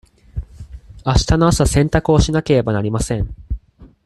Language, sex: Japanese, male